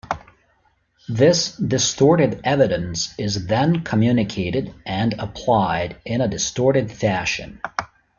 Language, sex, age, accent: English, male, 40-49, United States English